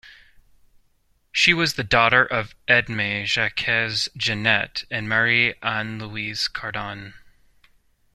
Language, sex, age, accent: English, male, 30-39, United States English